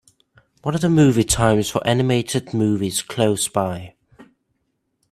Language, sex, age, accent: English, male, under 19, England English